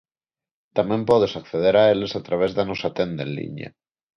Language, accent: Galician, Neofalante